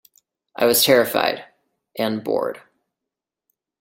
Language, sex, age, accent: English, male, 19-29, United States English